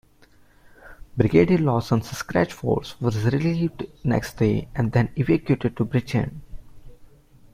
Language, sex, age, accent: English, male, 19-29, India and South Asia (India, Pakistan, Sri Lanka)